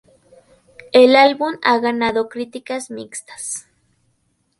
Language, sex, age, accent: Spanish, female, 19-29, México